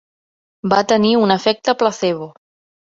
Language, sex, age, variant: Catalan, female, 30-39, Central